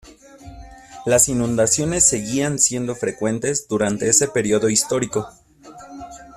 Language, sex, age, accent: Spanish, male, 19-29, México